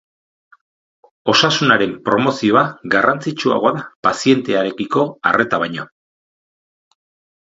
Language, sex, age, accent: Basque, male, 40-49, Erdialdekoa edo Nafarra (Gipuzkoa, Nafarroa)